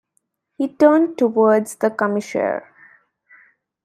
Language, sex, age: English, female, 19-29